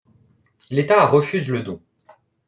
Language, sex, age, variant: French, male, 19-29, Français de métropole